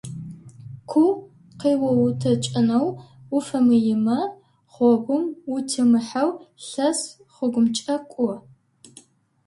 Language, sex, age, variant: Adyghe, female, under 19, Адыгабзэ (Кирил, пстэумэ зэдыряе)